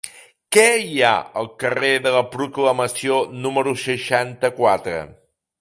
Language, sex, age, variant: Catalan, male, 50-59, Central